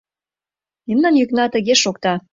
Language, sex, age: Mari, female, 30-39